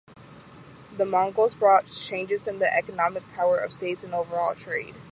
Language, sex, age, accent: English, female, 19-29, United States English